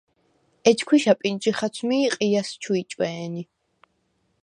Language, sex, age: Svan, female, 19-29